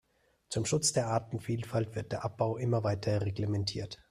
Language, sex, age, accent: German, male, 30-39, Deutschland Deutsch